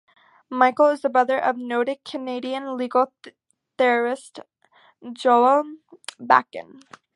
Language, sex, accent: English, female, United States English